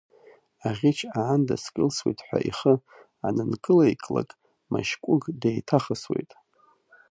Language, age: Abkhazian, 30-39